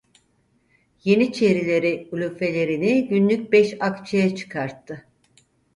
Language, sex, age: Turkish, female, 70-79